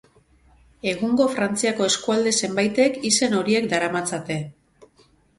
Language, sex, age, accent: Basque, female, 40-49, Mendebalekoa (Araba, Bizkaia, Gipuzkoako mendebaleko herri batzuk)